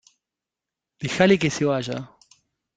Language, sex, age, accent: Spanish, male, 50-59, Rioplatense: Argentina, Uruguay, este de Bolivia, Paraguay